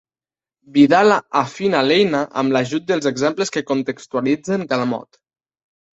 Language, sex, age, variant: Catalan, male, 19-29, Nord-Occidental